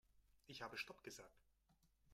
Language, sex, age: German, male, 19-29